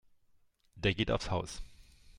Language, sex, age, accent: German, male, 40-49, Deutschland Deutsch